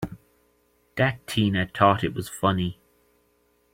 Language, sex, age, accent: English, male, 30-39, Irish English